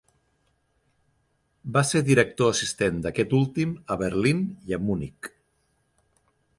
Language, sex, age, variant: Catalan, male, 30-39, Central